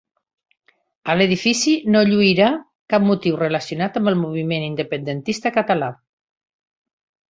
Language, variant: Catalan, Central